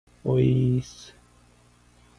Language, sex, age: Japanese, male, 19-29